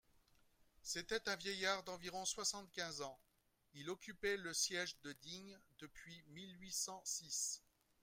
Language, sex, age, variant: French, male, 50-59, Français de métropole